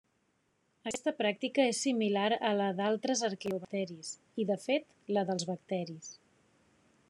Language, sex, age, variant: Catalan, female, 40-49, Central